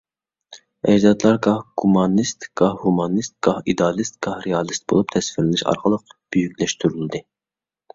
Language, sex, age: Uyghur, male, 19-29